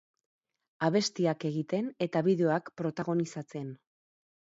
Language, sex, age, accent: Basque, female, 40-49, Mendebalekoa (Araba, Bizkaia, Gipuzkoako mendebaleko herri batzuk)